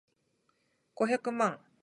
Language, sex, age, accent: Japanese, female, 30-39, 日本人